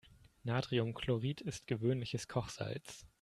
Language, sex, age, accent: German, male, 19-29, Deutschland Deutsch